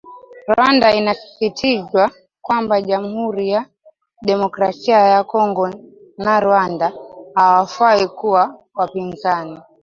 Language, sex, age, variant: Swahili, female, 19-29, Kiswahili cha Bara ya Kenya